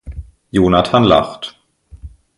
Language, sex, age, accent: German, male, 19-29, Deutschland Deutsch